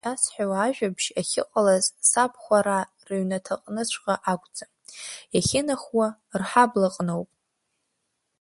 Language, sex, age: Abkhazian, female, under 19